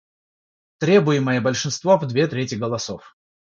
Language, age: Russian, 30-39